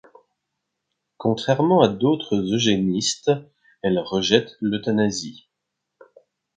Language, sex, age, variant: French, male, 40-49, Français de métropole